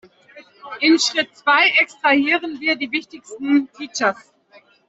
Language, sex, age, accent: German, male, 30-39, Deutschland Deutsch